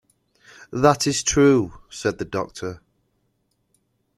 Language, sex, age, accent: English, male, 40-49, England English